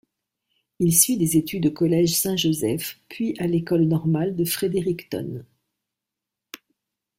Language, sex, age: French, female, 60-69